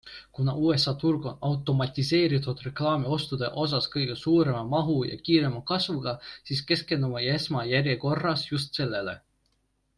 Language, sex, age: Estonian, male, 19-29